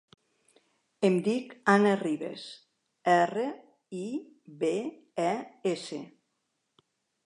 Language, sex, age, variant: Catalan, female, 60-69, Central